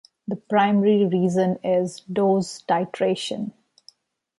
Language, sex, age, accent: English, female, 40-49, India and South Asia (India, Pakistan, Sri Lanka)